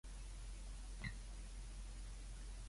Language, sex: Cantonese, female